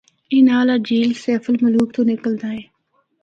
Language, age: Northern Hindko, 19-29